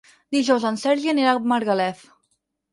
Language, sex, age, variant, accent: Catalan, female, 19-29, Central, central